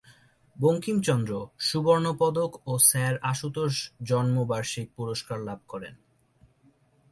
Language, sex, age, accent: Bengali, male, 19-29, Native